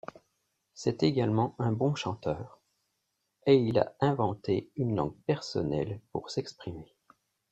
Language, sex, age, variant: French, male, 40-49, Français de métropole